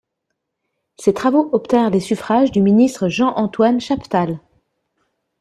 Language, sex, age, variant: French, female, 50-59, Français de métropole